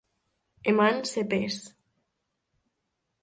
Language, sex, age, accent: Galician, female, 19-29, Normativo (estándar)